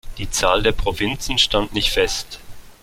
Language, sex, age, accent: German, male, 30-39, Schweizerdeutsch